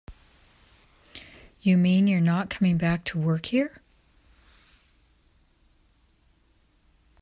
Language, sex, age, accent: English, female, 60-69, United States English